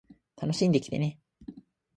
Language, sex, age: Japanese, male, 19-29